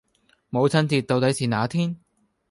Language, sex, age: Cantonese, male, 19-29